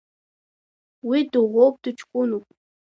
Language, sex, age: Abkhazian, female, 19-29